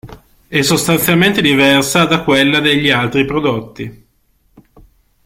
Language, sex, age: Italian, male, 30-39